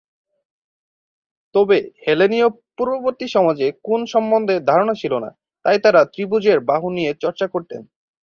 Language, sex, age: Bengali, male, 19-29